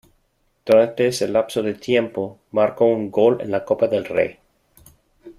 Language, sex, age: Spanish, male, 50-59